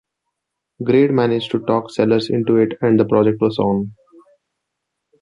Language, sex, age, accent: English, male, 19-29, India and South Asia (India, Pakistan, Sri Lanka)